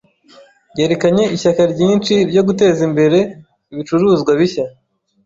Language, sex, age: Kinyarwanda, male, 30-39